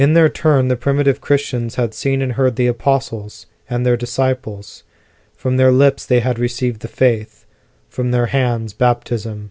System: none